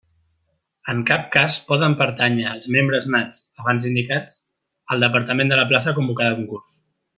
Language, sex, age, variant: Catalan, male, 30-39, Central